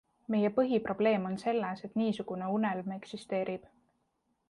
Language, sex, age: Estonian, female, 19-29